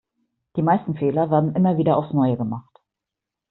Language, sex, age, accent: German, female, 50-59, Deutschland Deutsch